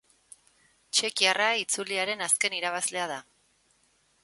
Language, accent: Basque, Erdialdekoa edo Nafarra (Gipuzkoa, Nafarroa)